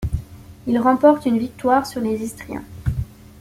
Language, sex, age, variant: French, female, 19-29, Français de métropole